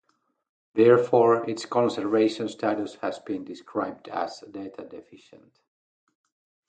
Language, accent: English, England English